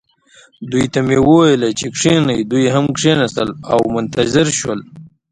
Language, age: Pashto, 19-29